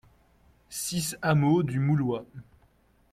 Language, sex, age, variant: French, male, 19-29, Français de métropole